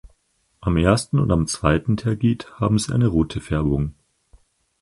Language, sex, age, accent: German, male, 19-29, Deutschland Deutsch